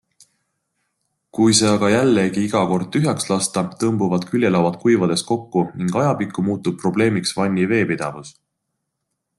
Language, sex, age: Estonian, male, 30-39